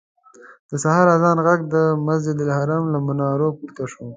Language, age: Pashto, 19-29